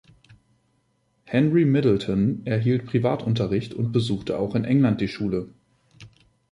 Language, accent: German, Deutschland Deutsch